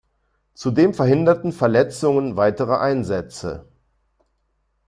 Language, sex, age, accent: German, male, 50-59, Deutschland Deutsch